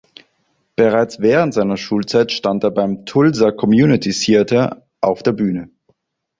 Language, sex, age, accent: German, male, 30-39, Deutschland Deutsch